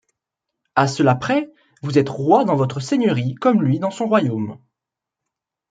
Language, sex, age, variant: French, male, 19-29, Français de métropole